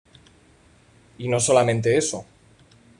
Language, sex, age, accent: Spanish, male, 19-29, España: Norte peninsular (Asturias, Castilla y León, Cantabria, País Vasco, Navarra, Aragón, La Rioja, Guadalajara, Cuenca)